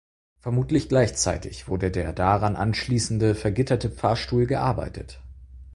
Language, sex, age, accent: German, male, 19-29, Deutschland Deutsch